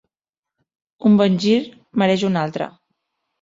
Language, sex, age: Catalan, female, 40-49